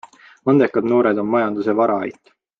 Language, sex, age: Estonian, male, 19-29